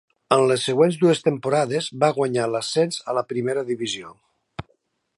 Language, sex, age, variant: Catalan, male, 60-69, Nord-Occidental